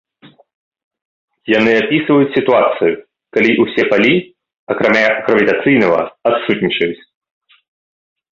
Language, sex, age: Belarusian, male, 19-29